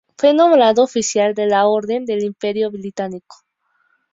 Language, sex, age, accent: Spanish, female, 19-29, México